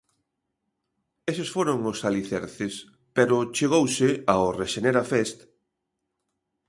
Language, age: Galician, 50-59